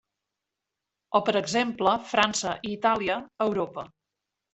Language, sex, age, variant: Catalan, female, 40-49, Central